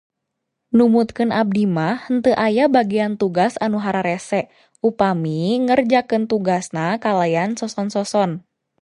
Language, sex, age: Sundanese, female, 19-29